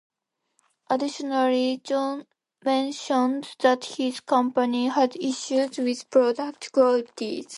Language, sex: English, female